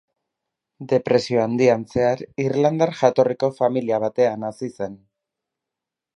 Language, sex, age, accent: Basque, male, 30-39, Mendebalekoa (Araba, Bizkaia, Gipuzkoako mendebaleko herri batzuk)